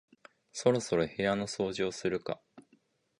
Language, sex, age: Japanese, male, 19-29